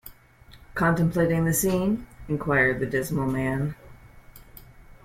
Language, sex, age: English, female, 40-49